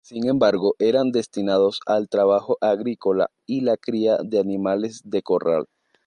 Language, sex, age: Spanish, male, 19-29